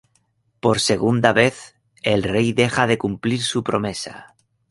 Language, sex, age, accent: Spanish, male, 30-39, España: Centro-Sur peninsular (Madrid, Toledo, Castilla-La Mancha)